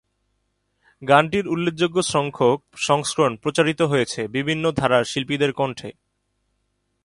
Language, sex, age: Bengali, male, 19-29